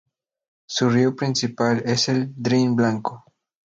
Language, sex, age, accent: Spanish, male, 19-29, México